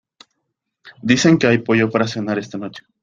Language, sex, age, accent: Spanish, male, 19-29, Andino-Pacífico: Colombia, Perú, Ecuador, oeste de Bolivia y Venezuela andina